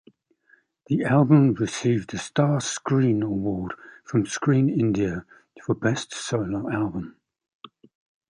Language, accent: English, England English